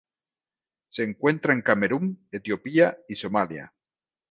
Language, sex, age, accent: Spanish, male, 50-59, España: Sur peninsular (Andalucia, Extremadura, Murcia)